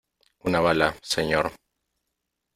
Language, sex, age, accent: Spanish, male, 40-49, Andino-Pacífico: Colombia, Perú, Ecuador, oeste de Bolivia y Venezuela andina